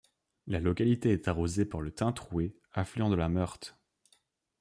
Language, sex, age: French, male, under 19